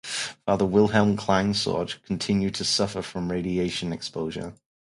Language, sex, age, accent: English, male, 30-39, England English